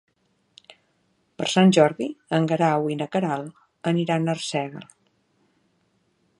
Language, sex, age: Catalan, female, 60-69